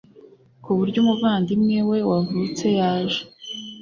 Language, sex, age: Kinyarwanda, female, 19-29